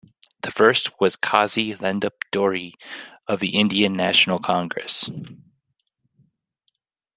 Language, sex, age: English, male, 19-29